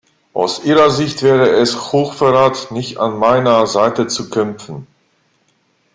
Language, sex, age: German, male, 50-59